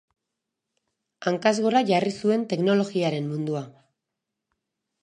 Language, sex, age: Basque, female, 40-49